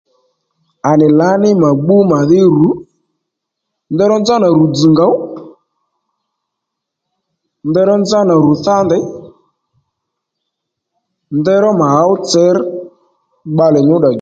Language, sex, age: Lendu, male, 30-39